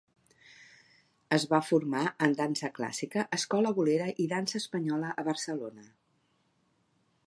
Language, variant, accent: Catalan, Central, central